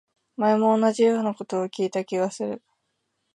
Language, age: Japanese, 19-29